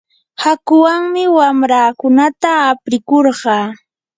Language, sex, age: Yanahuanca Pasco Quechua, female, 19-29